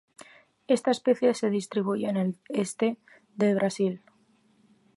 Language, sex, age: Spanish, female, under 19